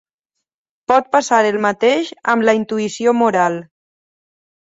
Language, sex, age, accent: Catalan, female, 30-39, valencià